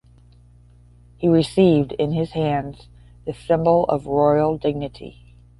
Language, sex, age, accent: English, female, 40-49, United States English; Midwestern